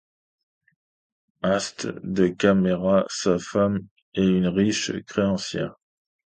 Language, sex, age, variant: French, male, 40-49, Français de métropole